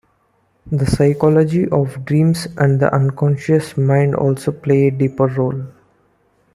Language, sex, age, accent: English, male, 19-29, India and South Asia (India, Pakistan, Sri Lanka)